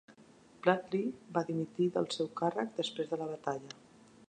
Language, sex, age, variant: Catalan, female, 60-69, Central